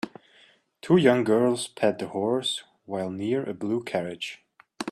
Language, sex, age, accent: English, male, 19-29, United States English